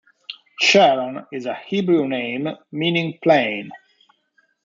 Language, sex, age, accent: English, male, 40-49, United States English